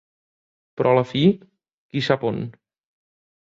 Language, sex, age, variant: Catalan, male, 19-29, Central